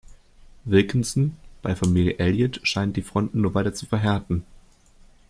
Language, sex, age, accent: German, male, 19-29, Deutschland Deutsch